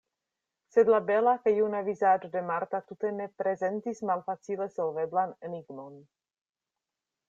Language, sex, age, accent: Esperanto, female, 40-49, Internacia